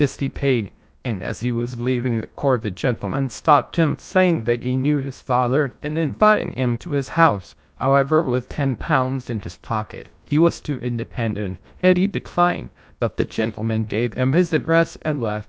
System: TTS, GlowTTS